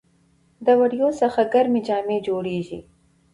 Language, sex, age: Pashto, female, 40-49